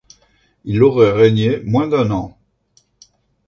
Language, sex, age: French, male, 60-69